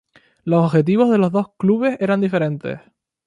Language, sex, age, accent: Spanish, male, 19-29, España: Islas Canarias